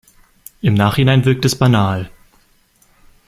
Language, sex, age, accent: German, male, 19-29, Deutschland Deutsch